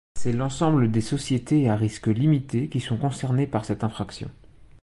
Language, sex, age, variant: French, male, 19-29, Français de métropole